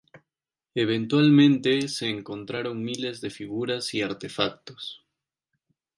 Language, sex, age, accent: Spanish, male, 19-29, Andino-Pacífico: Colombia, Perú, Ecuador, oeste de Bolivia y Venezuela andina